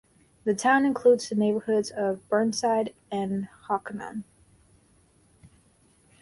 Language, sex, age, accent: English, female, 19-29, United States English